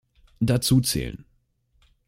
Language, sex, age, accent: German, male, under 19, Deutschland Deutsch